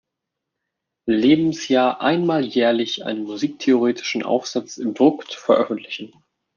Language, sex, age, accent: German, male, 19-29, Deutschland Deutsch